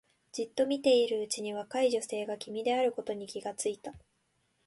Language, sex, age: Japanese, female, 19-29